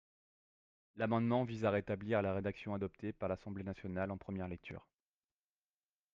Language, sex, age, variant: French, male, 30-39, Français de métropole